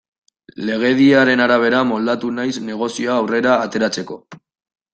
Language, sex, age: Basque, male, 19-29